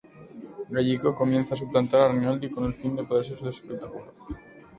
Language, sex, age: Spanish, male, 19-29